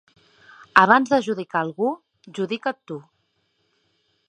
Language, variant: Catalan, Central